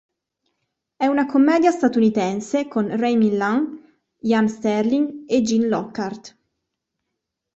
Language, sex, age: Italian, female, 30-39